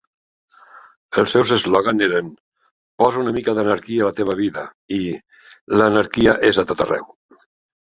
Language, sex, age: Catalan, male, 60-69